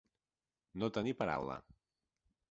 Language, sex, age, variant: Catalan, male, 30-39, Central